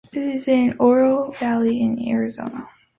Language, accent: English, United States English